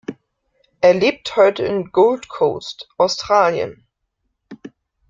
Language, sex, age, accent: German, female, 19-29, Deutschland Deutsch